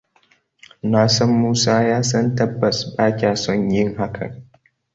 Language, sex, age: Hausa, male, 19-29